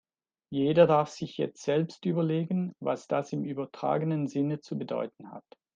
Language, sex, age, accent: German, male, 40-49, Schweizerdeutsch